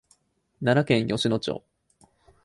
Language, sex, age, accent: Japanese, male, 19-29, 標準語